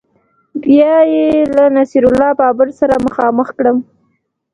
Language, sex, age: Pashto, female, 19-29